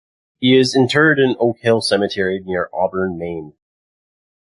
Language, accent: English, Canadian English